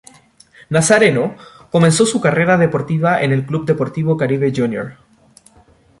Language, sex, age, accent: Spanish, male, 19-29, Chileno: Chile, Cuyo